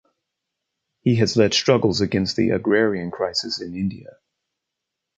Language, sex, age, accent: English, male, 40-49, United States English